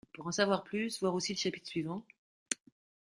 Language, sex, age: French, female, 50-59